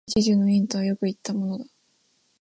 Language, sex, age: Japanese, female, 19-29